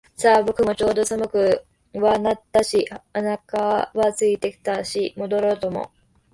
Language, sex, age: Japanese, female, under 19